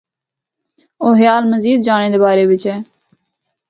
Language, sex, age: Northern Hindko, female, 19-29